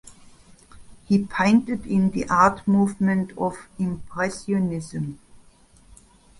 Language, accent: English, German